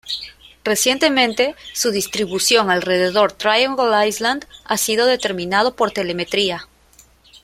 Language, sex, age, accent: Spanish, female, 30-39, Andino-Pacífico: Colombia, Perú, Ecuador, oeste de Bolivia y Venezuela andina